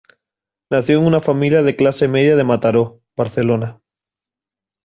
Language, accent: Spanish, España: Sur peninsular (Andalucia, Extremadura, Murcia)